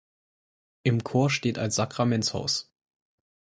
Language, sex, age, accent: German, male, 19-29, Deutschland Deutsch